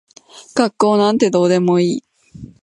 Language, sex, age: Japanese, female, 19-29